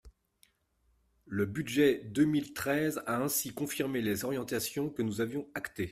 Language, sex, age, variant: French, male, 50-59, Français de métropole